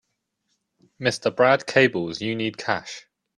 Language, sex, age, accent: English, male, 30-39, England English